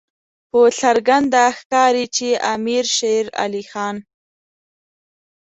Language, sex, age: Pashto, female, 19-29